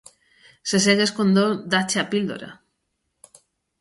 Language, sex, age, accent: Galician, female, 30-39, Oriental (común en zona oriental)